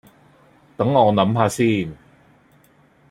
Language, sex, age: Cantonese, male, 30-39